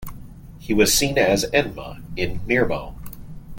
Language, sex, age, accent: English, male, 40-49, United States English